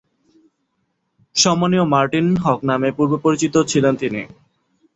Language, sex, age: Bengali, male, 19-29